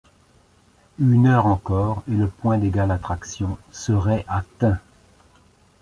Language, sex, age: French, male, 70-79